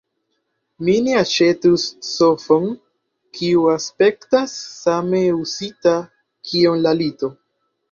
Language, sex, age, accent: Esperanto, male, 19-29, Internacia